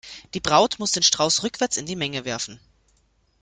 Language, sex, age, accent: German, female, 19-29, Deutschland Deutsch